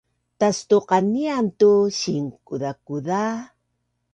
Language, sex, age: Bunun, female, 60-69